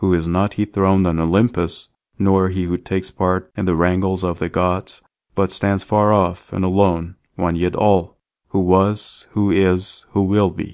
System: none